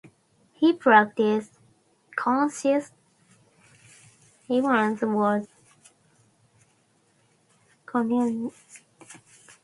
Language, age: English, 19-29